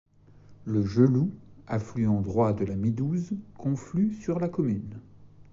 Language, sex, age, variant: French, male, 40-49, Français de métropole